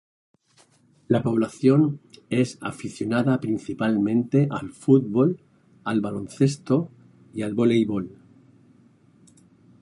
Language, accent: Spanish, España: Centro-Sur peninsular (Madrid, Toledo, Castilla-La Mancha)